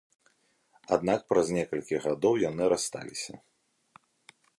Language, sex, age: Belarusian, male, 30-39